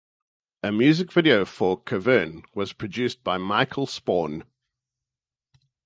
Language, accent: English, Southern African (South Africa, Zimbabwe, Namibia)